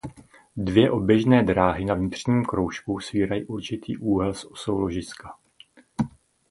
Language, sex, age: Czech, male, 50-59